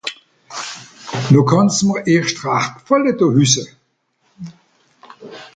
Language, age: Swiss German, 60-69